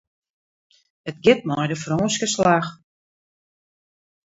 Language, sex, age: Western Frisian, female, 60-69